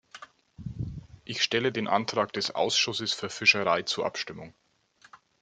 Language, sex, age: German, male, 30-39